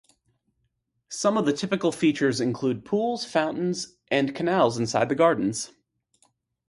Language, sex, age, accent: English, male, 19-29, United States English